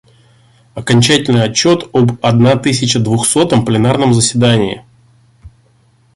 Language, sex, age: Russian, male, 30-39